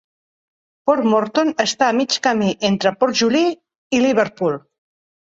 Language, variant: Catalan, Central